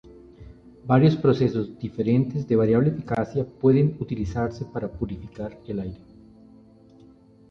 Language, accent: Spanish, Andino-Pacífico: Colombia, Perú, Ecuador, oeste de Bolivia y Venezuela andina